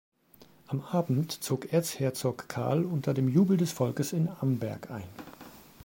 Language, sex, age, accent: German, male, 40-49, Deutschland Deutsch